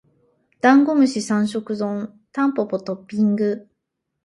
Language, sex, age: Japanese, female, 40-49